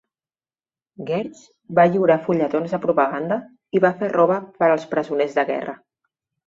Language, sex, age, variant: Catalan, female, 30-39, Central